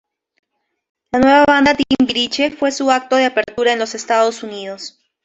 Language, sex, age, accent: Spanish, female, 19-29, Andino-Pacífico: Colombia, Perú, Ecuador, oeste de Bolivia y Venezuela andina